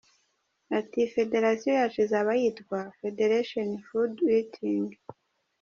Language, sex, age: Kinyarwanda, male, 30-39